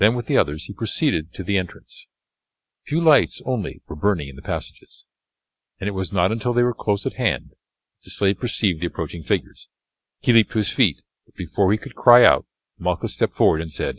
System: none